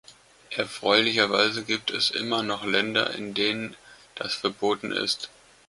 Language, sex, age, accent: German, male, 30-39, Deutschland Deutsch